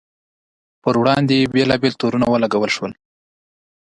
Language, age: Pashto, 19-29